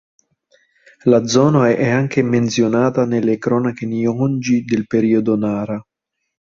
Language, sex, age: Italian, male, 40-49